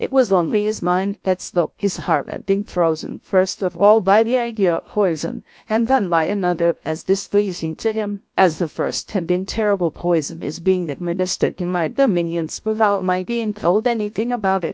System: TTS, GlowTTS